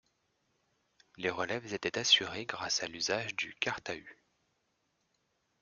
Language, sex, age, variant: French, male, 30-39, Français de métropole